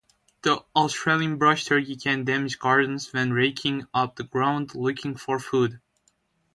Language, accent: English, Turkish